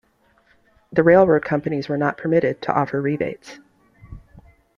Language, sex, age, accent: English, female, 40-49, United States English